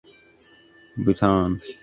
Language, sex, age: English, male, 30-39